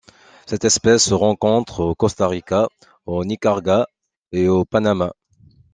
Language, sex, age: French, male, 30-39